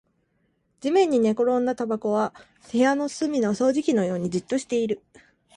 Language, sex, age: Japanese, female, 19-29